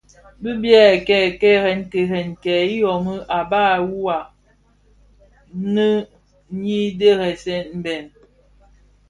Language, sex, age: Bafia, female, 30-39